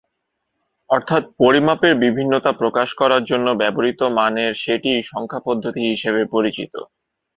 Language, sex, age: Bengali, male, 19-29